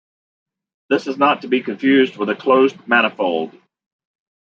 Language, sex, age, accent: English, male, 50-59, United States English